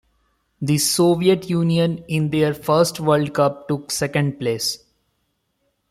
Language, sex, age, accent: English, male, 19-29, India and South Asia (India, Pakistan, Sri Lanka)